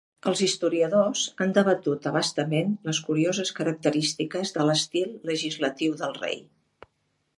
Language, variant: Catalan, Central